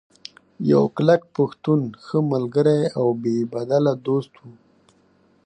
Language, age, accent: Pashto, 19-29, معیاري پښتو